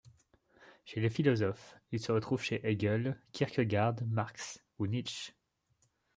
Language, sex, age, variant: French, male, 19-29, Français de métropole